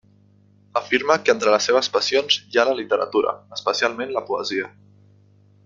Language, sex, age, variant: Catalan, male, 19-29, Central